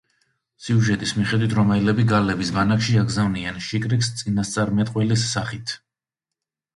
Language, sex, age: Georgian, male, 30-39